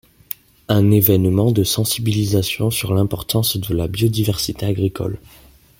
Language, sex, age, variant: French, male, under 19, Français de métropole